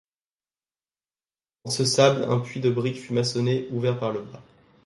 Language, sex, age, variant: French, male, 19-29, Français de métropole